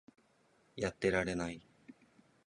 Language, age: Japanese, 19-29